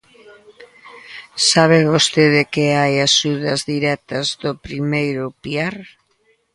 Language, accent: Galician, Normativo (estándar)